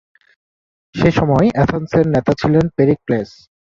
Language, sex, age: Bengali, male, 19-29